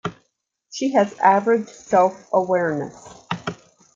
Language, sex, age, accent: English, female, 50-59, United States English